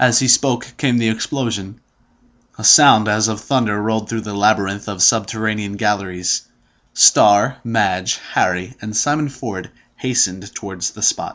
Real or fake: real